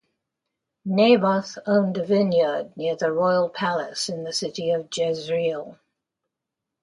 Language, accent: English, Welsh English